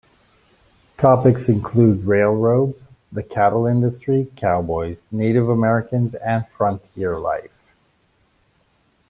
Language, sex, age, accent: English, male, 50-59, United States English